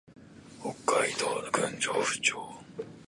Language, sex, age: Japanese, male, 19-29